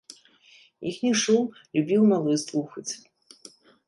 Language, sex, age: Belarusian, female, 30-39